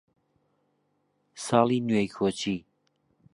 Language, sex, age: Central Kurdish, male, 30-39